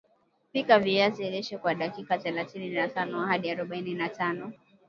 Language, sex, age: Swahili, female, 19-29